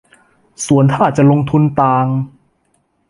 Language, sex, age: Thai, male, 19-29